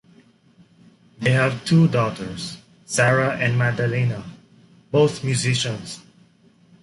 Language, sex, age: English, male, 19-29